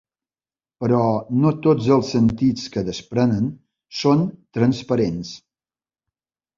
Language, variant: Catalan, Balear